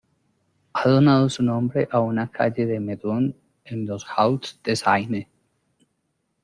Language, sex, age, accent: Spanish, male, 40-49, Andino-Pacífico: Colombia, Perú, Ecuador, oeste de Bolivia y Venezuela andina